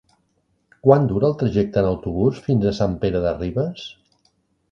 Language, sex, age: Catalan, male, 60-69